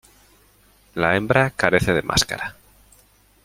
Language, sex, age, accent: Spanish, male, 30-39, España: Norte peninsular (Asturias, Castilla y León, Cantabria, País Vasco, Navarra, Aragón, La Rioja, Guadalajara, Cuenca)